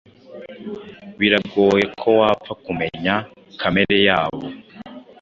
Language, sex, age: Kinyarwanda, male, under 19